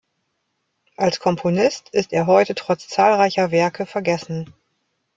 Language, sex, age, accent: German, female, 40-49, Deutschland Deutsch